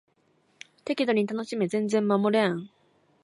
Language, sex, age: Japanese, female, under 19